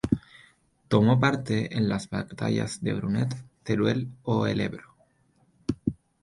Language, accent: Spanish, Chileno: Chile, Cuyo